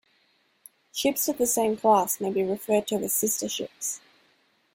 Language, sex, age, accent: English, female, 19-29, Australian English